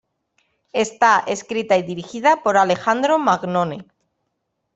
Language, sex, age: Spanish, female, 19-29